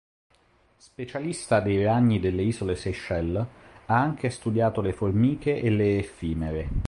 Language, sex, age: Italian, male, 30-39